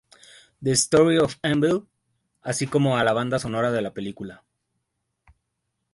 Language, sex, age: Spanish, male, 30-39